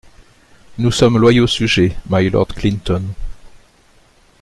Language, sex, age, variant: French, male, 60-69, Français de métropole